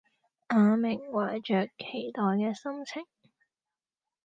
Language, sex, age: Cantonese, female, 19-29